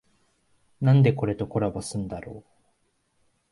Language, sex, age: Japanese, male, 19-29